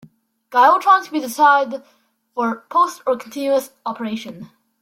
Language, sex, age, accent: English, female, under 19, Hong Kong English